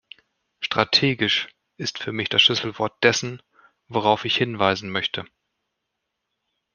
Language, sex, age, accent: German, male, 40-49, Deutschland Deutsch